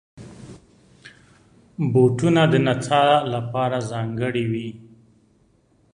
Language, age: Pashto, 40-49